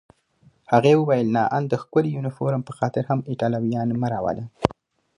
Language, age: Pashto, 19-29